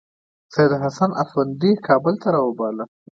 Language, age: Pashto, 19-29